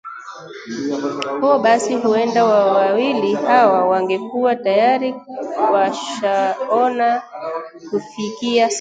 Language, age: Swahili, 19-29